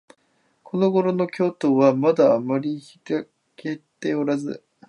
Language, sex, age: Japanese, male, 19-29